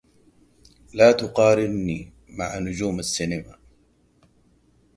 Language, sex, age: Arabic, male, 40-49